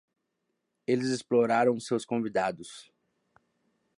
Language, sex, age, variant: Portuguese, male, 19-29, Portuguese (Brasil)